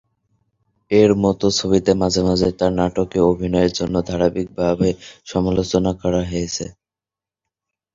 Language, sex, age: Bengali, male, under 19